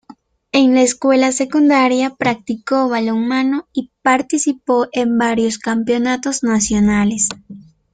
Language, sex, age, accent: Spanish, female, 19-29, América central